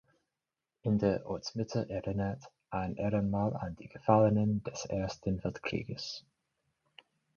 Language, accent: German, Deutschland Deutsch